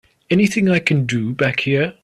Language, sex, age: English, male, 19-29